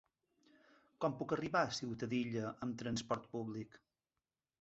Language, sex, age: Catalan, male, 40-49